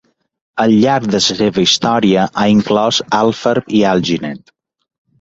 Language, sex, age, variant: Catalan, male, 40-49, Balear